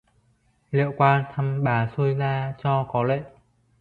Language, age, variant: Vietnamese, 30-39, Hà Nội